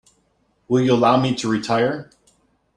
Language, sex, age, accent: English, male, 40-49, United States English